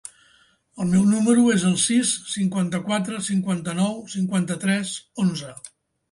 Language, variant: Catalan, Central